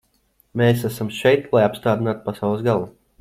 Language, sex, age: Latvian, male, 19-29